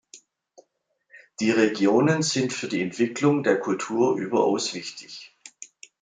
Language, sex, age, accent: German, male, 50-59, Deutschland Deutsch